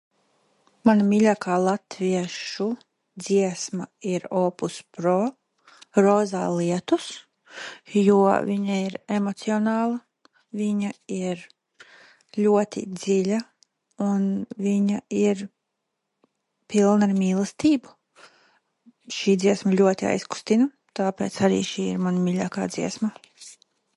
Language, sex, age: Latvian, female, 30-39